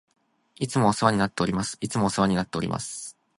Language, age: Japanese, 19-29